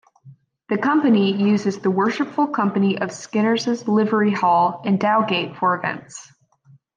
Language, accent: English, United States English